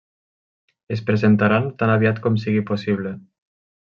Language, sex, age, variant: Catalan, male, 19-29, Nord-Occidental